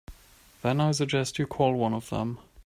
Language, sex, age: English, male, 19-29